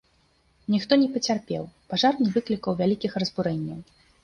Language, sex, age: Belarusian, female, 30-39